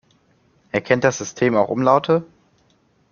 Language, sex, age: German, male, under 19